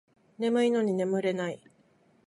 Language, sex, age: Japanese, female, 40-49